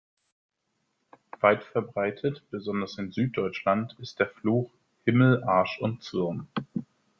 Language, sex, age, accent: German, male, 30-39, Deutschland Deutsch